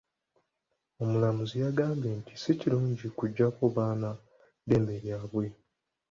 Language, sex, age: Ganda, male, 19-29